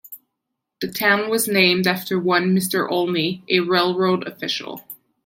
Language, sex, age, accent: English, female, 19-29, Canadian English